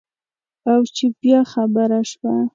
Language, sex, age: Pashto, female, 19-29